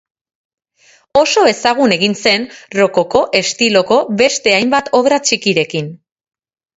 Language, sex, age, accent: Basque, female, 19-29, Mendebalekoa (Araba, Bizkaia, Gipuzkoako mendebaleko herri batzuk)